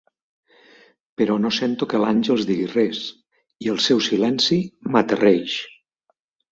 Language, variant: Catalan, Nord-Occidental